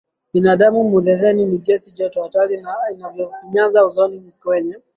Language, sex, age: Swahili, male, 19-29